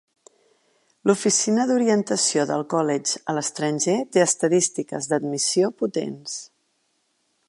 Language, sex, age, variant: Catalan, female, 40-49, Central